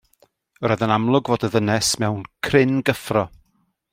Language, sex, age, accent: Welsh, male, 40-49, Y Deyrnas Unedig Cymraeg